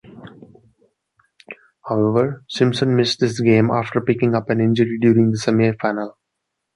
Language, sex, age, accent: English, male, 19-29, India and South Asia (India, Pakistan, Sri Lanka)